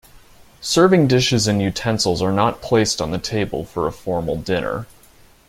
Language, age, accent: English, 19-29, United States English